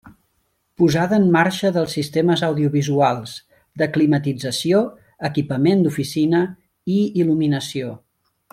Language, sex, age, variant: Catalan, male, 30-39, Central